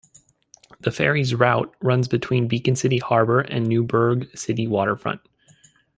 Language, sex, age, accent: English, male, 19-29, United States English